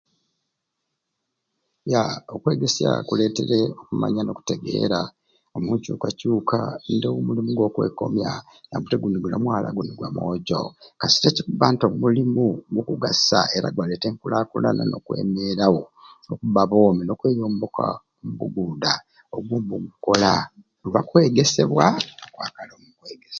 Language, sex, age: Ruuli, male, 70-79